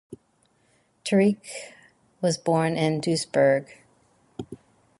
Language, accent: English, United States English